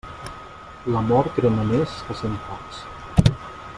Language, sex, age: Catalan, male, 19-29